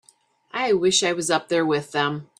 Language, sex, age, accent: English, female, 50-59, United States English